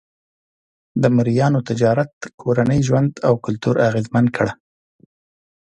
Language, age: Pashto, 30-39